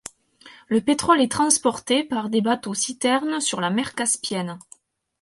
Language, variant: French, Français de métropole